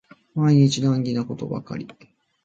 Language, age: Japanese, 30-39